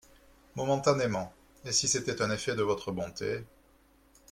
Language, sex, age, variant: French, male, 30-39, Français de métropole